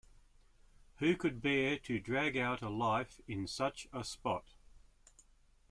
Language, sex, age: English, male, 60-69